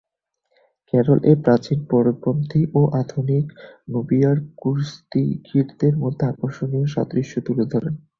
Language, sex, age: Bengali, male, 19-29